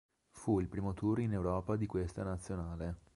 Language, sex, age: Italian, male, 19-29